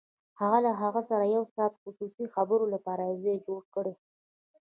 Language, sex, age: Pashto, female, 19-29